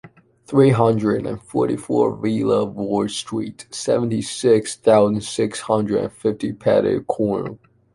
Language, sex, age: English, male, 19-29